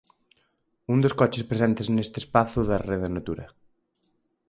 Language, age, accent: Galician, 19-29, Oriental (común en zona oriental)